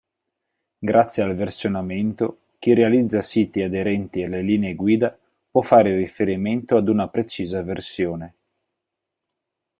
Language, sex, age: Italian, male, 19-29